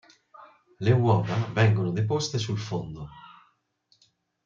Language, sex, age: Italian, male, 50-59